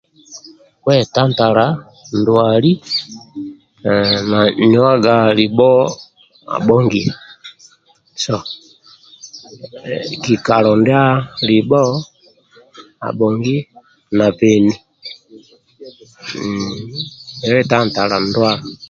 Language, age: Amba (Uganda), 30-39